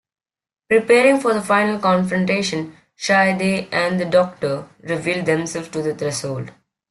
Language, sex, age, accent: English, male, under 19, England English